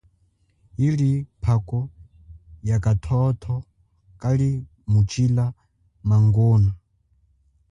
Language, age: Chokwe, 19-29